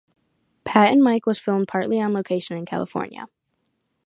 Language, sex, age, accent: English, female, under 19, United States English